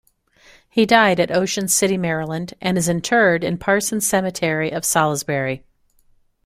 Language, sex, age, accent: English, female, 50-59, United States English